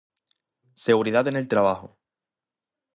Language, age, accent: Spanish, 19-29, España: Islas Canarias